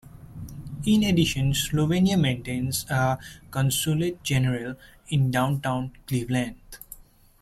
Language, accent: English, India and South Asia (India, Pakistan, Sri Lanka)